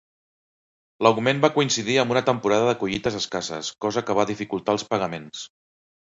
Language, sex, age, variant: Catalan, male, 40-49, Central